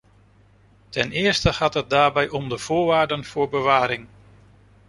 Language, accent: Dutch, Nederlands Nederlands